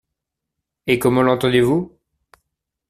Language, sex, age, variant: French, male, 19-29, Français de métropole